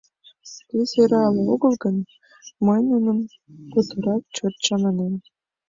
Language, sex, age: Mari, female, 19-29